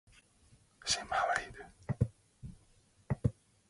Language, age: English, 19-29